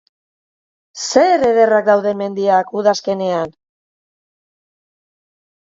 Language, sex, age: Basque, female, 50-59